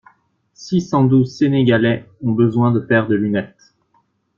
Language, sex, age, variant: French, male, 19-29, Français de métropole